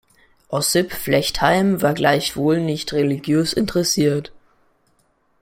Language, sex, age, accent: German, male, under 19, Deutschland Deutsch